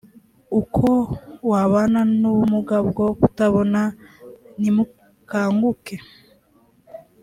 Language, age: Kinyarwanda, 19-29